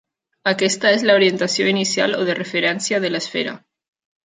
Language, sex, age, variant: Catalan, female, 19-29, Nord-Occidental